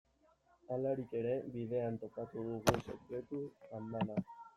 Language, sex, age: Basque, male, 19-29